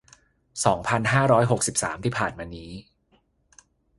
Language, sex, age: Thai, male, 30-39